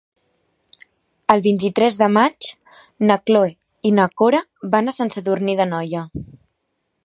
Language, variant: Catalan, Central